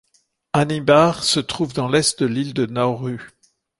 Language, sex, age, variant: French, male, 60-69, Français de métropole